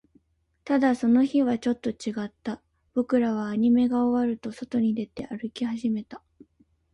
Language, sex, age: Japanese, female, 19-29